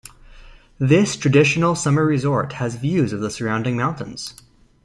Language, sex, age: English, male, 19-29